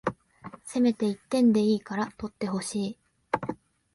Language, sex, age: Japanese, female, 19-29